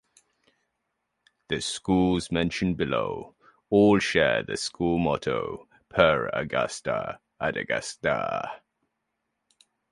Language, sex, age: English, male, 19-29